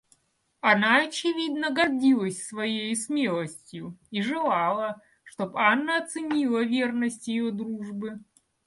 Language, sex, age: Russian, female, 40-49